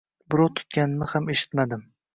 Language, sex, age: Uzbek, male, 19-29